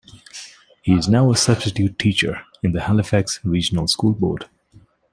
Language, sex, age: English, male, 19-29